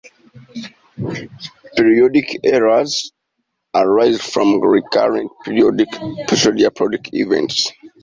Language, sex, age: English, male, under 19